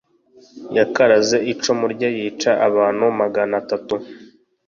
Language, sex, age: Kinyarwanda, male, 19-29